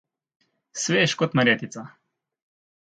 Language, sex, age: Slovenian, male, 19-29